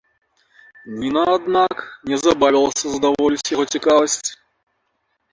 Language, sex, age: Belarusian, male, 40-49